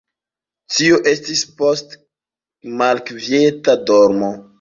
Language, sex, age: Esperanto, male, 19-29